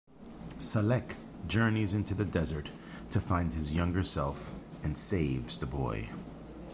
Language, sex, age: English, male, 40-49